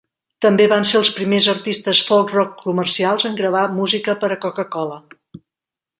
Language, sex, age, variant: Catalan, female, 40-49, Central